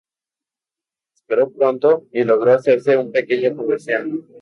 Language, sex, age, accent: Spanish, male, 19-29, México